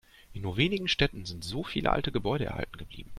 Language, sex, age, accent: German, male, 30-39, Deutschland Deutsch